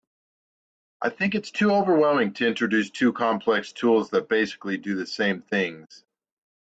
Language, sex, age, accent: English, male, 40-49, United States English